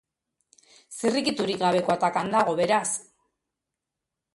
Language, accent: Basque, Mendebalekoa (Araba, Bizkaia, Gipuzkoako mendebaleko herri batzuk)